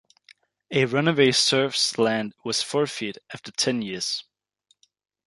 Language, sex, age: English, male, under 19